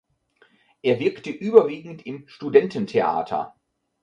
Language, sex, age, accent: German, male, 50-59, Deutschland Deutsch